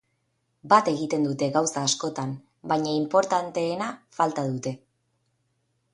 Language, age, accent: Basque, 30-39, Erdialdekoa edo Nafarra (Gipuzkoa, Nafarroa)